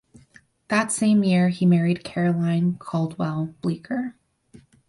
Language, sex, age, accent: English, female, 19-29, United States English